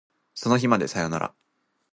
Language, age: Japanese, under 19